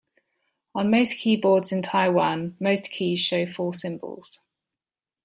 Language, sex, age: English, female, 30-39